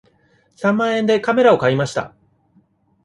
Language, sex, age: Japanese, male, 40-49